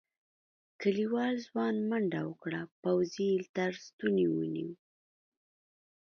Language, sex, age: Pashto, female, 30-39